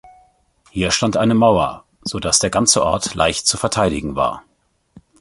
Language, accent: German, Deutschland Deutsch